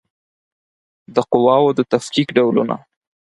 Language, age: Pashto, 19-29